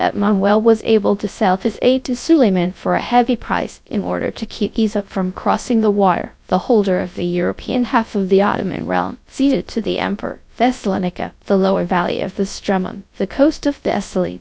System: TTS, GradTTS